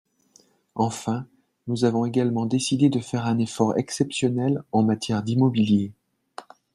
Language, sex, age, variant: French, male, 40-49, Français de métropole